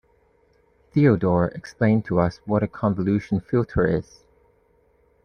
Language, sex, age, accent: English, male, 30-39, Canadian English